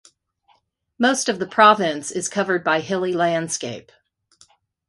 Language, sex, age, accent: English, female, 50-59, United States English